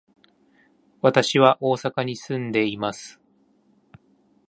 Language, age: Japanese, 40-49